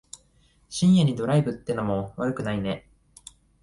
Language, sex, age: Japanese, male, 19-29